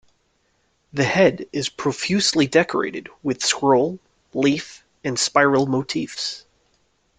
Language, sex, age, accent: English, male, 19-29, United States English